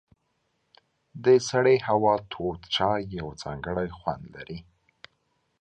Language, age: Pashto, 19-29